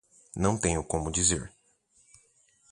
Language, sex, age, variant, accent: Portuguese, male, 19-29, Portuguese (Brasil), Paulista